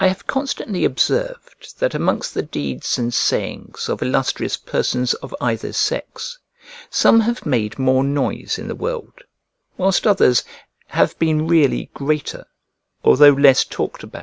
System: none